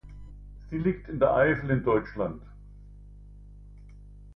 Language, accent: German, Deutschland Deutsch